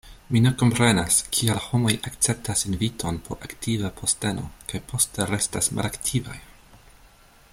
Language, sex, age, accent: Esperanto, male, 30-39, Internacia